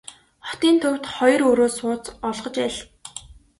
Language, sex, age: Mongolian, female, 19-29